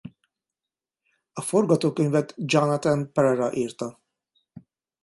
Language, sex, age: Hungarian, male, 50-59